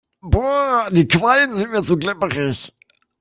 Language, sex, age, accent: German, male, 30-39, Deutschland Deutsch